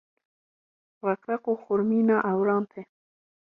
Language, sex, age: Kurdish, female, 19-29